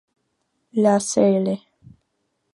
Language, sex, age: Catalan, female, under 19